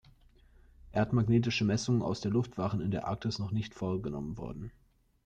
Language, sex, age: German, male, 19-29